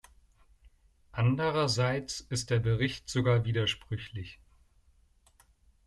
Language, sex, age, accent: German, male, 19-29, Deutschland Deutsch